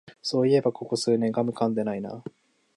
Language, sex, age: Japanese, male, 19-29